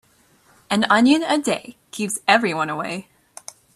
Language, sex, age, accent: English, female, 19-29, United States English